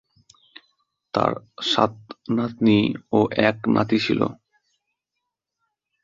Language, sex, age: Bengali, male, 19-29